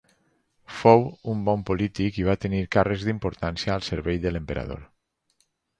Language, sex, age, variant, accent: Catalan, male, 50-59, Valencià meridional, valencià